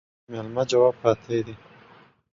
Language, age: Pashto, 19-29